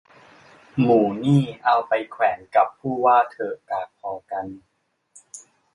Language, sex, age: Thai, male, 19-29